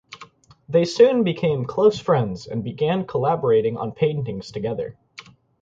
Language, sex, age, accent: English, male, 19-29, United States English